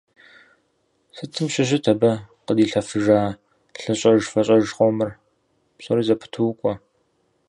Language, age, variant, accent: Kabardian, 19-29, Адыгэбзэ (Къэбэрдей, Кирил, псоми зэдай), Джылэхъстэней (Gilahsteney)